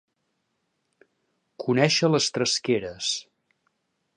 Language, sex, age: Catalan, male, 40-49